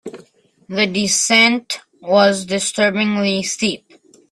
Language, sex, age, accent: English, male, 30-39, United States English